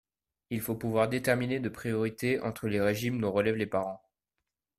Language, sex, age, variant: French, male, 19-29, Français de métropole